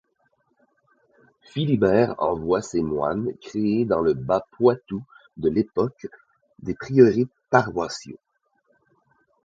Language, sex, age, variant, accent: French, male, 30-39, Français d'Amérique du Nord, Français du Canada